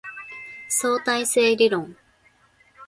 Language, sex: Japanese, female